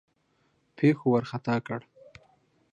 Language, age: Pashto, 19-29